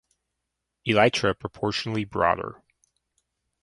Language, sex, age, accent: English, male, 30-39, United States English